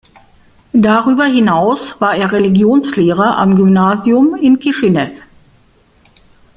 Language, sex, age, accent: German, female, 50-59, Deutschland Deutsch